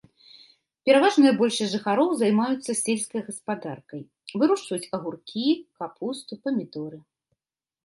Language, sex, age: Belarusian, female, 30-39